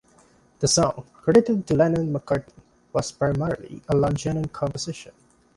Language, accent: English, Filipino